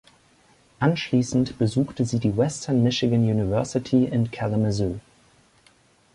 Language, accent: German, Deutschland Deutsch